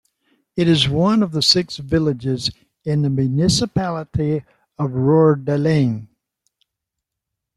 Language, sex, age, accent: English, male, 90+, United States English